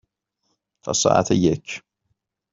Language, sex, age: Persian, male, 30-39